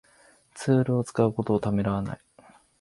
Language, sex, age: Japanese, male, 19-29